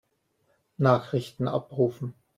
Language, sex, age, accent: German, male, 50-59, Österreichisches Deutsch